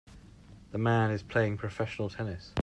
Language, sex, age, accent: English, male, 30-39, England English